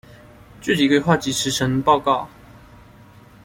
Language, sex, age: Chinese, male, 19-29